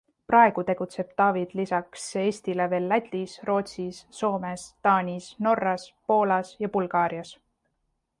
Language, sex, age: Estonian, female, 19-29